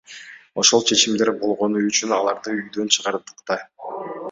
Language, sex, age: Kyrgyz, male, 19-29